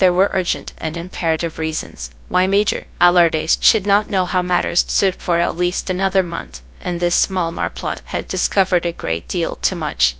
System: TTS, GradTTS